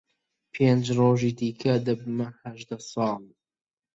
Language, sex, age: Central Kurdish, male, 30-39